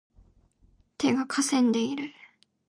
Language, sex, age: Japanese, female, under 19